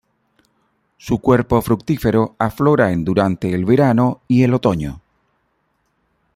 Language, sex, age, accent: Spanish, male, 50-59, América central